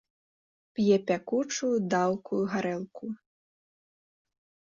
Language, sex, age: Belarusian, female, 19-29